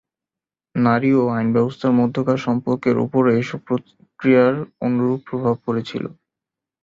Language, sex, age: Bengali, male, 19-29